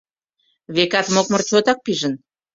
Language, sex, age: Mari, female, 40-49